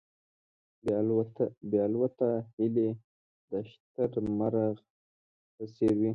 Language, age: Pashto, 19-29